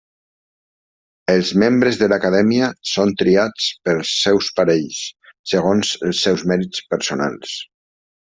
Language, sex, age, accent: Catalan, male, 50-59, valencià